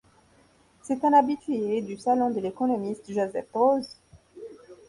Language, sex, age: French, female, 19-29